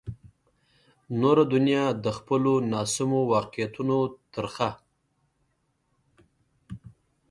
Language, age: Pashto, 30-39